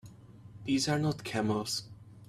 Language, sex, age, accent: English, male, 19-29, England English